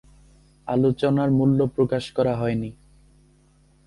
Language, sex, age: Bengali, male, 19-29